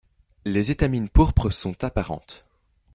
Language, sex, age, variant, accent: French, male, 19-29, Français d'Europe, Français de Belgique